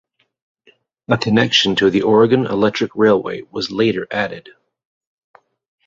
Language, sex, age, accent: English, male, 40-49, United States English